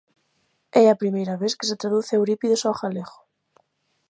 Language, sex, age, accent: Galician, female, 30-39, Central (gheada); Normativo (estándar)